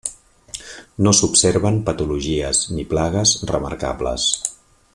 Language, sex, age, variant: Catalan, male, 40-49, Central